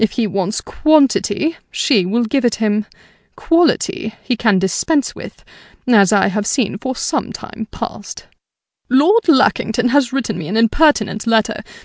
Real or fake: real